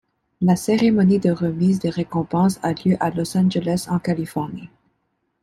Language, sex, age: French, female, 30-39